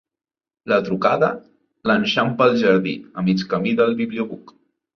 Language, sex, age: Catalan, male, 19-29